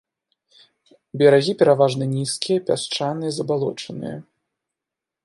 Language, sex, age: Belarusian, male, 19-29